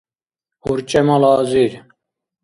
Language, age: Dargwa, 50-59